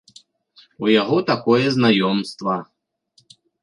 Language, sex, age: Belarusian, male, 40-49